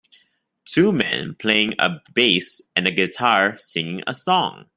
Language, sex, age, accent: English, male, 19-29, Malaysian English